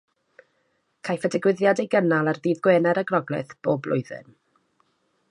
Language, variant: Welsh, South-Western Welsh